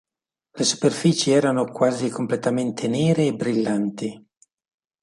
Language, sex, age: Italian, male, 60-69